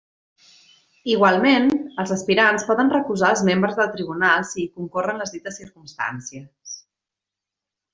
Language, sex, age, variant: Catalan, female, 30-39, Central